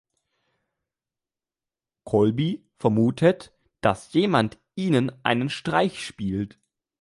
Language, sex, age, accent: German, male, under 19, Deutschland Deutsch